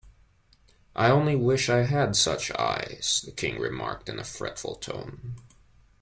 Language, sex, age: English, male, 19-29